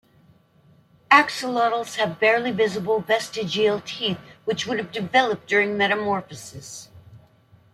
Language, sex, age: English, female, 60-69